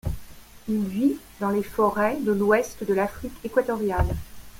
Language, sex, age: French, female, 50-59